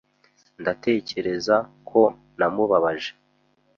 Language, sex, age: Kinyarwanda, male, 19-29